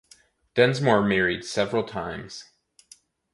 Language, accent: English, United States English